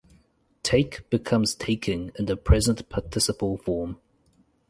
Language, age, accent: English, 19-29, New Zealand English